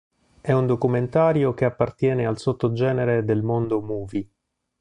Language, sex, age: Italian, male, 40-49